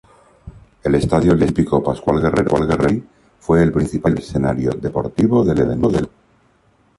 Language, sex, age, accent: Spanish, male, 60-69, España: Centro-Sur peninsular (Madrid, Toledo, Castilla-La Mancha)